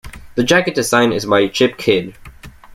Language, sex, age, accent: English, male, under 19, United States English